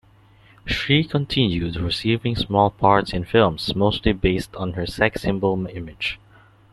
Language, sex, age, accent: English, male, 19-29, Filipino